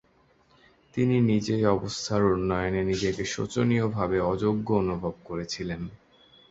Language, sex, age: Bengali, male, 19-29